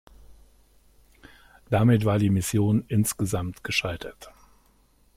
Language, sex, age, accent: German, male, 60-69, Deutschland Deutsch